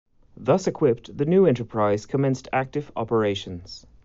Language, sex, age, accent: English, male, 30-39, Canadian English